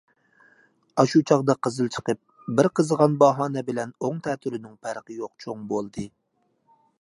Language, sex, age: Uyghur, male, 30-39